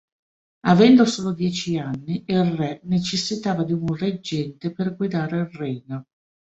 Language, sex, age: Italian, female, 50-59